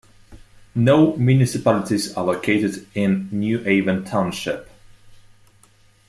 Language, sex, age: English, male, 30-39